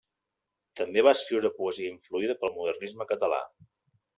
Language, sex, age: Catalan, male, 40-49